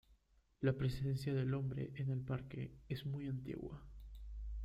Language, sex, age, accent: Spanish, male, 19-29, Andino-Pacífico: Colombia, Perú, Ecuador, oeste de Bolivia y Venezuela andina